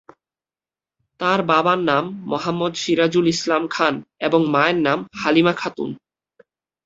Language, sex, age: Bengali, male, 19-29